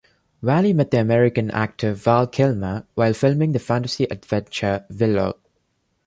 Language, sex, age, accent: English, male, 19-29, India and South Asia (India, Pakistan, Sri Lanka)